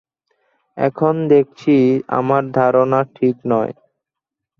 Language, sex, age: Bengali, male, under 19